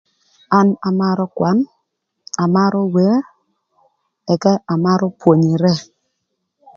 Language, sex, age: Thur, female, 30-39